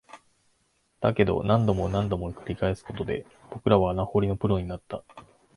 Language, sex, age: Japanese, male, 19-29